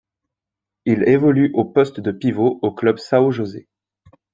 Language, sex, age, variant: French, male, 19-29, Français de métropole